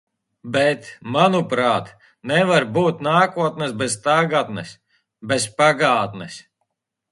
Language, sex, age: Latvian, male, 40-49